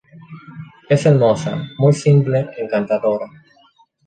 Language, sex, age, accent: Spanish, male, 19-29, Caribe: Cuba, Venezuela, Puerto Rico, República Dominicana, Panamá, Colombia caribeña, México caribeño, Costa del golfo de México